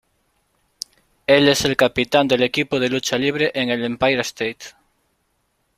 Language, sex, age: Spanish, male, 30-39